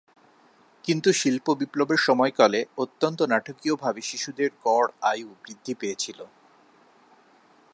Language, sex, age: Bengali, male, 30-39